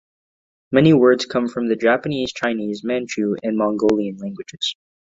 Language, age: English, under 19